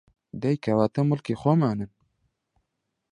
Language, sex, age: Central Kurdish, male, 19-29